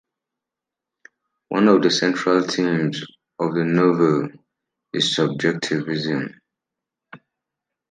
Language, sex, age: English, male, 30-39